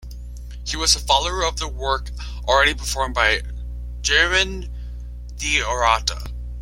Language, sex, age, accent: English, male, under 19, United States English